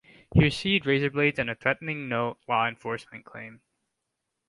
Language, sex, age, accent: English, male, under 19, United States English